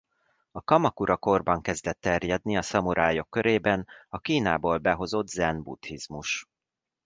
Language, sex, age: Hungarian, male, 40-49